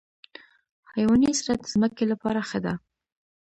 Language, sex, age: Pashto, female, 19-29